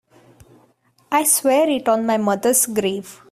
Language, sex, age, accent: English, female, 19-29, India and South Asia (India, Pakistan, Sri Lanka)